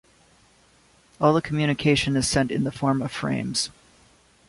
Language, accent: English, United States English